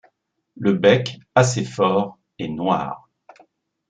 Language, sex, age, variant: French, male, 60-69, Français de métropole